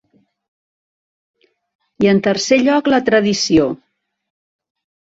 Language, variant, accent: Catalan, Central, central